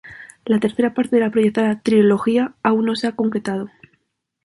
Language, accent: Spanish, España: Norte peninsular (Asturias, Castilla y León, Cantabria, País Vasco, Navarra, Aragón, La Rioja, Guadalajara, Cuenca)